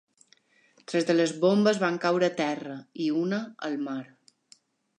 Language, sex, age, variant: Catalan, female, 40-49, Balear